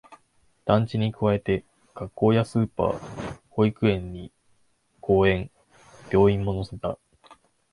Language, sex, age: Japanese, male, 19-29